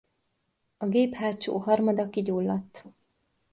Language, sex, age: Hungarian, female, 19-29